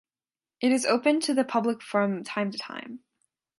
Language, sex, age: English, female, under 19